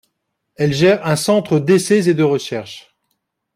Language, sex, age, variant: French, male, 50-59, Français de métropole